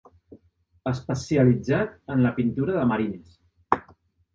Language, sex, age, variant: Catalan, male, 30-39, Central